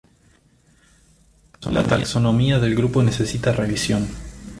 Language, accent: Spanish, Rioplatense: Argentina, Uruguay, este de Bolivia, Paraguay